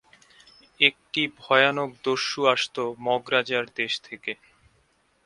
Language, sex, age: Bengali, male, 19-29